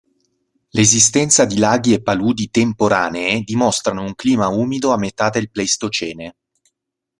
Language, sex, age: Italian, male, 30-39